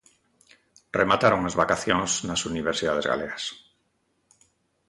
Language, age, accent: Galician, 50-59, Atlántico (seseo e gheada)